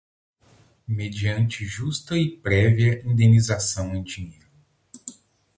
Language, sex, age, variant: Portuguese, male, 30-39, Portuguese (Brasil)